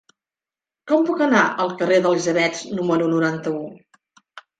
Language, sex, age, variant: Catalan, female, 50-59, Nord-Occidental